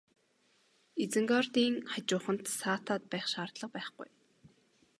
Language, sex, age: Mongolian, female, 19-29